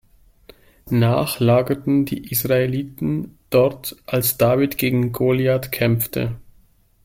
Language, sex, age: German, male, 30-39